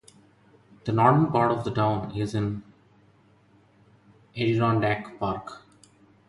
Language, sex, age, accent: English, male, 30-39, India and South Asia (India, Pakistan, Sri Lanka)